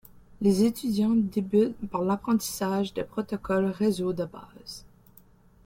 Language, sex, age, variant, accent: French, female, under 19, Français d'Amérique du Nord, Français du Canada